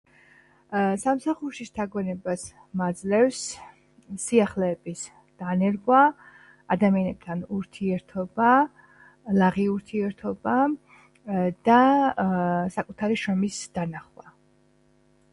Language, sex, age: Georgian, female, 40-49